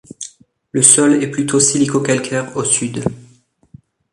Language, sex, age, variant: French, male, 19-29, Français de métropole